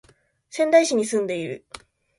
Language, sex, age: Japanese, female, 19-29